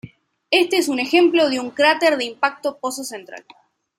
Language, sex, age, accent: Spanish, female, under 19, Rioplatense: Argentina, Uruguay, este de Bolivia, Paraguay